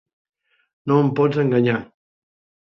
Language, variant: Catalan, Central